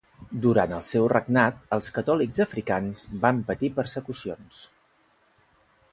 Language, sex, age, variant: Catalan, male, 30-39, Central